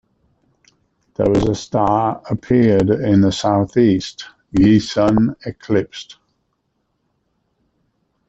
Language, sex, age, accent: English, male, 70-79, England English